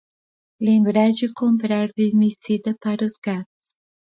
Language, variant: Portuguese, Portuguese (Brasil)